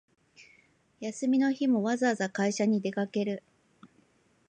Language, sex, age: Japanese, female, 40-49